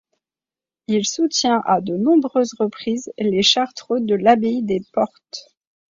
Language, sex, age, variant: French, female, 30-39, Français de métropole